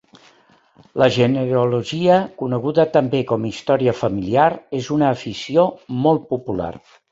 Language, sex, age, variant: Catalan, male, 70-79, Central